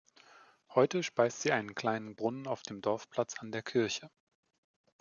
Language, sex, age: German, male, 40-49